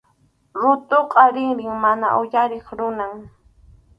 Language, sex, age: Arequipa-La Unión Quechua, female, under 19